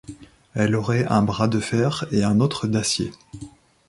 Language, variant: French, Français de métropole